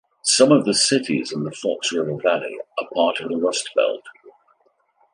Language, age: English, 60-69